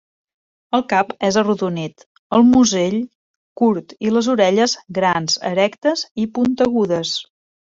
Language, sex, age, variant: Catalan, female, 40-49, Central